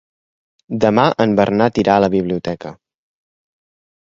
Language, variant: Catalan, Central